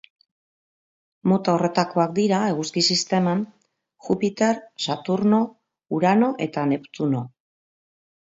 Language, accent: Basque, Mendebalekoa (Araba, Bizkaia, Gipuzkoako mendebaleko herri batzuk)